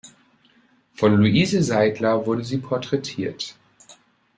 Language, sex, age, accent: German, male, 19-29, Deutschland Deutsch